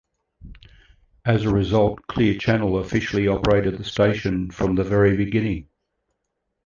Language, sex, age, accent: English, male, 60-69, Australian English